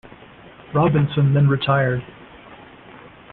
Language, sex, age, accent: English, male, 50-59, United States English